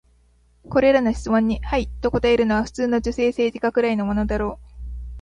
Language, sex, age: Japanese, female, 19-29